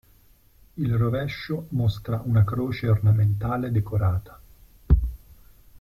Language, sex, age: Italian, male, 30-39